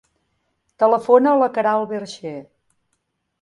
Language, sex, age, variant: Catalan, female, 50-59, Central